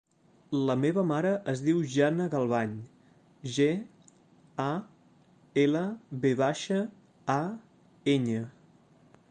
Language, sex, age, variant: Catalan, male, under 19, Central